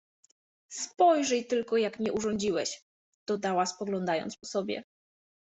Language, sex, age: Polish, female, 30-39